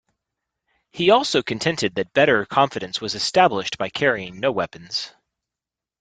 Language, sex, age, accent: English, male, 40-49, United States English